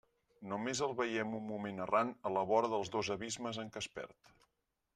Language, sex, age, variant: Catalan, male, 40-49, Central